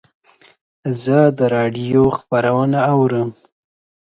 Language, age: Pashto, 19-29